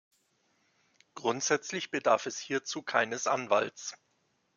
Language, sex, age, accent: German, male, 40-49, Deutschland Deutsch